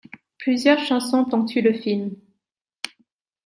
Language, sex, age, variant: French, female, 19-29, Français de métropole